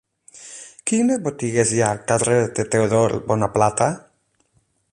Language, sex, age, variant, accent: Catalan, male, 40-49, Alacantí, Barcelona